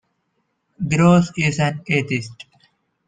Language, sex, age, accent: English, male, under 19, India and South Asia (India, Pakistan, Sri Lanka)